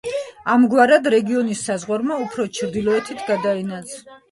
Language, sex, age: Georgian, female, 40-49